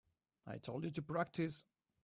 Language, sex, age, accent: English, male, 40-49, England English